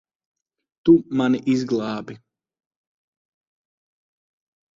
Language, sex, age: Latvian, male, 30-39